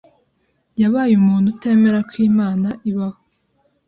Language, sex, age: Kinyarwanda, female, 19-29